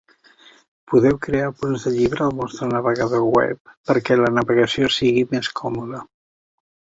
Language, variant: Catalan, Central